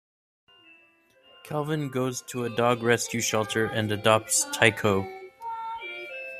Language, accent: English, United States English